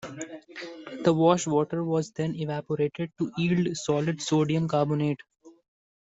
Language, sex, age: English, male, 19-29